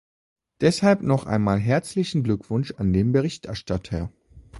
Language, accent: German, Deutschland Deutsch